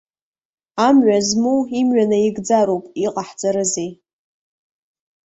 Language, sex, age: Abkhazian, female, 19-29